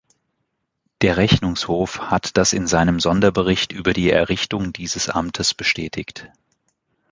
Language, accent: German, Deutschland Deutsch